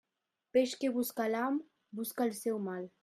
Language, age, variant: Catalan, under 19, Central